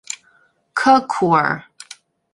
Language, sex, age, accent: English, female, 40-49, United States English